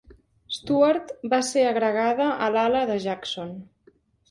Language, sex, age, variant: Catalan, female, 19-29, Central